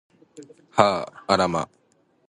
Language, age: Japanese, 19-29